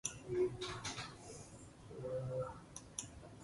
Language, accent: Spanish, España: Norte peninsular (Asturias, Castilla y León, Cantabria, País Vasco, Navarra, Aragón, La Rioja, Guadalajara, Cuenca)